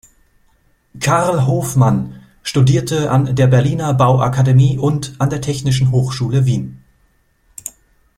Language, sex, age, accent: German, male, 30-39, Deutschland Deutsch